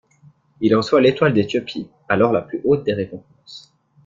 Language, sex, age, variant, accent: French, male, 19-29, Français d'Europe, Français de Suisse